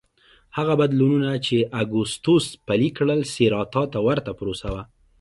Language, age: Pashto, 19-29